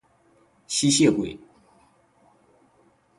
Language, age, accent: Chinese, 19-29, 出生地：吉林省